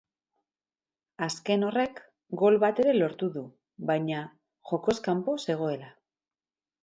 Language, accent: Basque, Mendebalekoa (Araba, Bizkaia, Gipuzkoako mendebaleko herri batzuk)